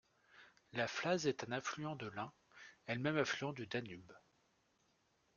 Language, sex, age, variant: French, male, 30-39, Français de métropole